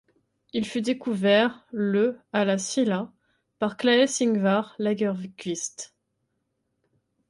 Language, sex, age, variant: French, female, 19-29, Français de métropole